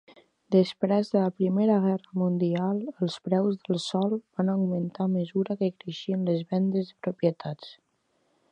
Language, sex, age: Catalan, female, 19-29